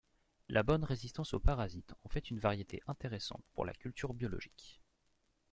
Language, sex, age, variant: French, male, 19-29, Français de métropole